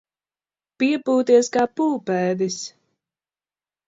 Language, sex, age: Latvian, female, under 19